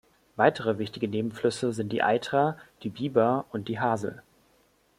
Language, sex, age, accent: German, male, 19-29, Deutschland Deutsch